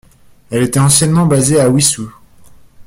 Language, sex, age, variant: French, male, 19-29, Français de métropole